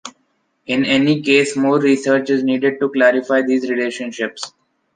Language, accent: English, India and South Asia (India, Pakistan, Sri Lanka)